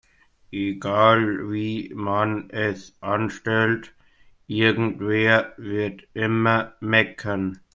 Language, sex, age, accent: German, male, 19-29, Deutschland Deutsch